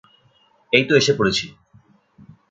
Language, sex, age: Bengali, male, 19-29